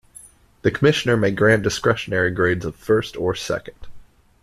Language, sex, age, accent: English, male, 19-29, United States English